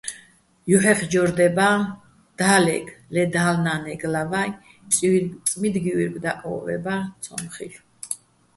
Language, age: Bats, 60-69